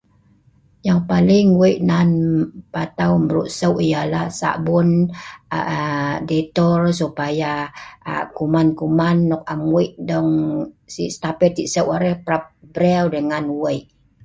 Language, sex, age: Sa'ban, female, 50-59